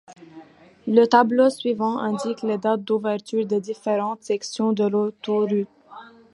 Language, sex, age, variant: French, female, 19-29, Français de métropole